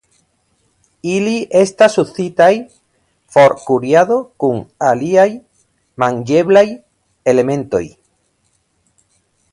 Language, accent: Esperanto, Internacia